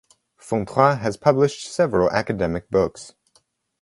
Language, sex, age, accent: English, male, 19-29, United States English